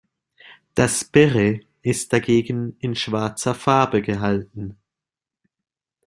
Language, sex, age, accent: German, male, under 19, Schweizerdeutsch